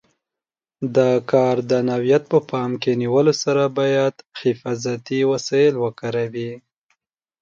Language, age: Pashto, 19-29